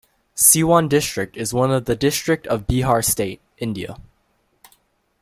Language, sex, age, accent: English, male, under 19, United States English